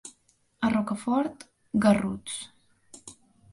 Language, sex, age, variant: Catalan, female, under 19, Central